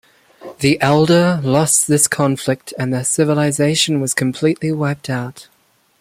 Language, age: English, under 19